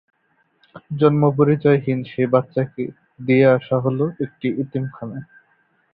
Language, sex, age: Bengali, male, under 19